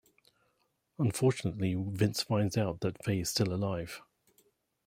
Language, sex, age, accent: English, male, 50-59, England English